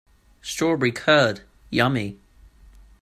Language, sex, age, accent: English, male, 19-29, England English